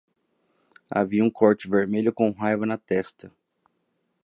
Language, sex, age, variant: Portuguese, male, 19-29, Portuguese (Brasil)